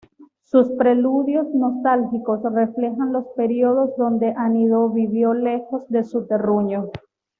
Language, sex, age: Spanish, female, 30-39